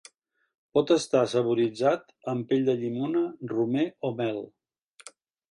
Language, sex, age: Catalan, male, 70-79